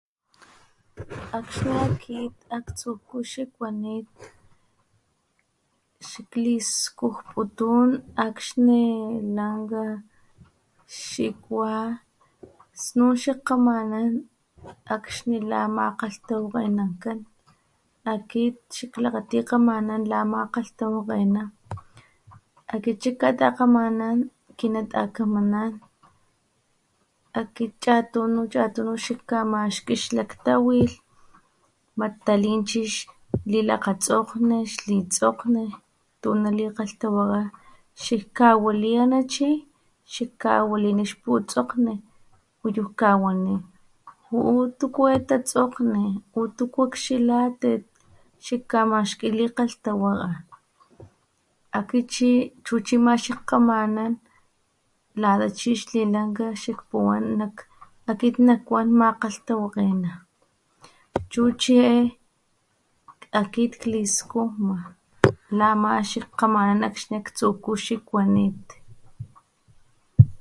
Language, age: Papantla Totonac, 30-39